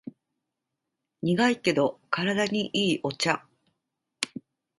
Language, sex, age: Japanese, female, 30-39